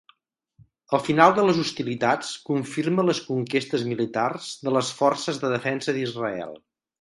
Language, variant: Catalan, Central